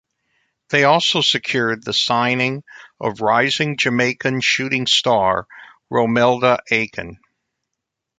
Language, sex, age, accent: English, male, 60-69, United States English